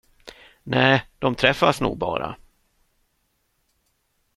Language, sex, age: Swedish, male, 50-59